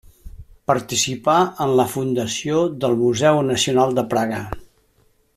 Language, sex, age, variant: Catalan, male, 60-69, Septentrional